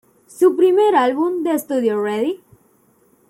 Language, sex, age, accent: Spanish, female, 19-29, México